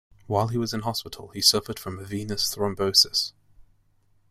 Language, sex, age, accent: English, male, 19-29, England English